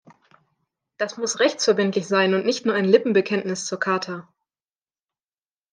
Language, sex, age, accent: German, female, 19-29, Deutschland Deutsch